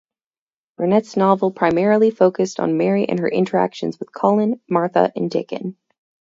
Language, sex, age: English, female, 19-29